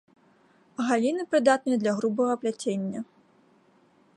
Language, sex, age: Belarusian, female, 19-29